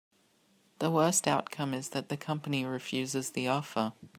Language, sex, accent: English, female, Australian English